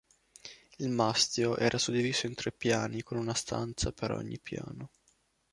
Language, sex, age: Italian, male, 19-29